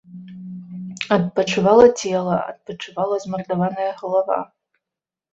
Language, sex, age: Belarusian, female, 30-39